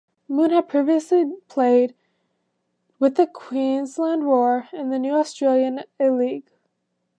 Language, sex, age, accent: English, female, under 19, United States English